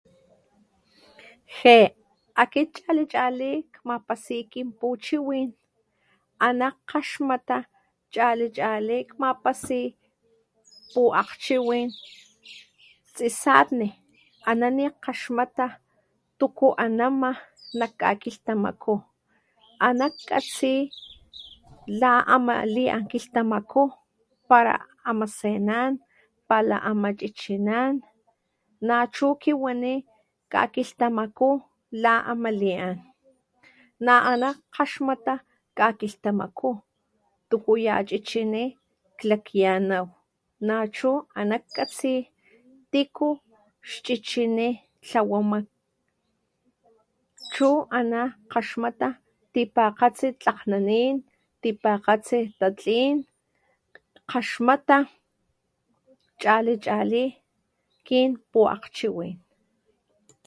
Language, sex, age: Papantla Totonac, female, 40-49